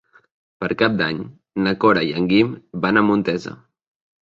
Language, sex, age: Catalan, male, under 19